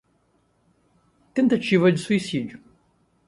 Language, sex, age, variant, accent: Portuguese, male, 30-39, Portuguese (Brasil), Gaucho